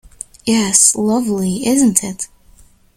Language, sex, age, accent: English, female, under 19, England English